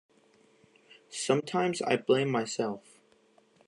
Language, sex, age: English, male, under 19